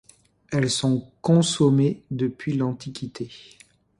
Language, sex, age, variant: French, male, 50-59, Français de métropole